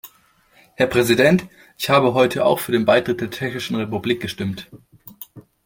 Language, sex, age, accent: German, male, 19-29, Deutschland Deutsch